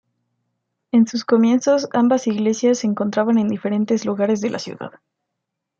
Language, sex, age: Spanish, female, under 19